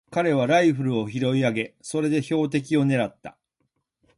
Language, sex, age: Japanese, male, 50-59